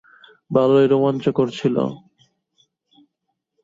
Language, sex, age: Bengali, male, 19-29